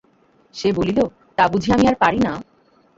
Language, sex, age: Bengali, female, 19-29